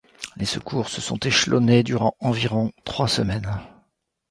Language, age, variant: French, 60-69, Français de métropole